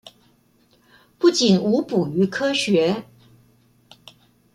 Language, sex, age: Chinese, female, 60-69